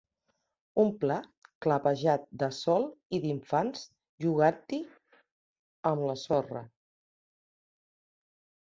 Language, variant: Catalan, Central